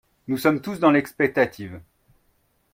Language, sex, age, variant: French, male, 30-39, Français de métropole